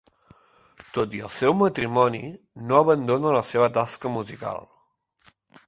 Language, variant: Catalan, Central